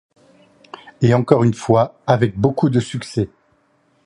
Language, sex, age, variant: French, male, 50-59, Français de métropole